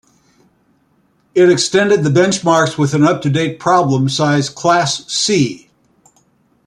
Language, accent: English, United States English